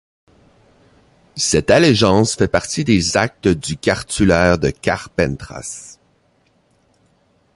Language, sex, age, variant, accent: French, male, 30-39, Français d'Amérique du Nord, Français du Canada